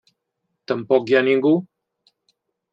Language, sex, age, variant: Catalan, male, 80-89, Central